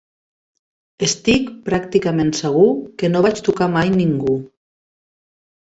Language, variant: Catalan, Central